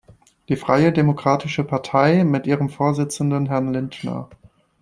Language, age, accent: German, 19-29, Deutschland Deutsch